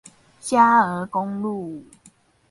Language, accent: Chinese, 出生地：新北市